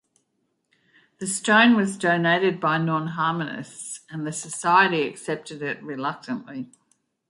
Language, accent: English, Australian English